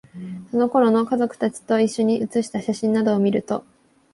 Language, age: Japanese, 19-29